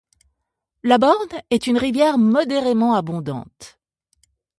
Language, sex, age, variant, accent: French, female, 40-49, Français d'Europe, Français de Suisse